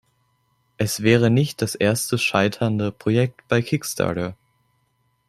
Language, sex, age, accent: German, male, 19-29, Deutschland Deutsch